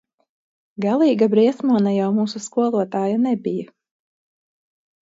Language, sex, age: Latvian, female, 30-39